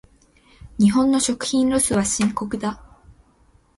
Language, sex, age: Japanese, female, 19-29